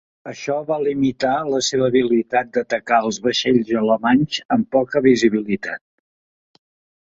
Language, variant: Catalan, Central